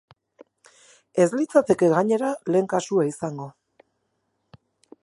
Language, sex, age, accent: Basque, female, 40-49, Erdialdekoa edo Nafarra (Gipuzkoa, Nafarroa)